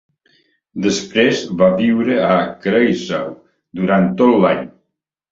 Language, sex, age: Catalan, male, 70-79